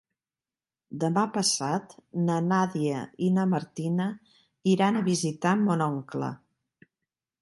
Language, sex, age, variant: Catalan, female, 60-69, Central